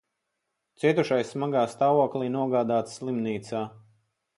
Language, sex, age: Latvian, male, 40-49